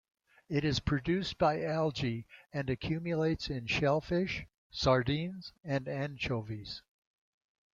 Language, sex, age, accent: English, male, 80-89, United States English